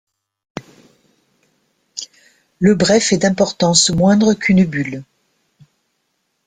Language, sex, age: French, female, 50-59